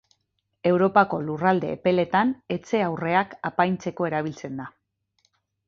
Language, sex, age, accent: Basque, female, 50-59, Mendebalekoa (Araba, Bizkaia, Gipuzkoako mendebaleko herri batzuk)